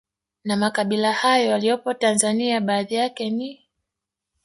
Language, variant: Swahili, Kiswahili cha Bara ya Tanzania